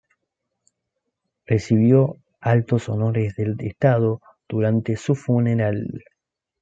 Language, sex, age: Spanish, male, 19-29